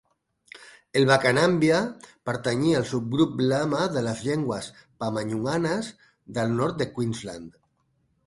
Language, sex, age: Catalan, male, 50-59